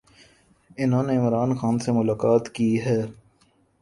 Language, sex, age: Urdu, male, 19-29